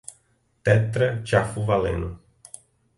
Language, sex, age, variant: Portuguese, male, 30-39, Portuguese (Brasil)